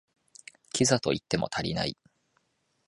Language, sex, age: Japanese, male, 19-29